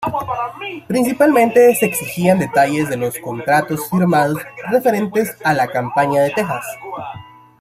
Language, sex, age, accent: Spanish, male, 30-39, América central